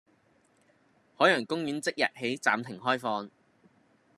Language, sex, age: Cantonese, female, 19-29